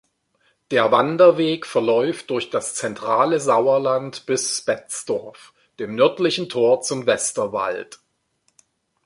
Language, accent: German, Deutschland Deutsch